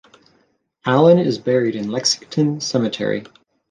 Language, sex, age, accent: English, male, 30-39, United States English